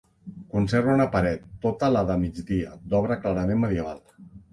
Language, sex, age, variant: Catalan, male, 50-59, Central